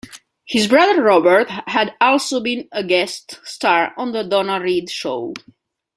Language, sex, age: English, female, 30-39